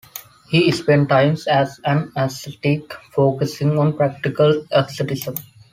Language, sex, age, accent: English, male, 19-29, India and South Asia (India, Pakistan, Sri Lanka)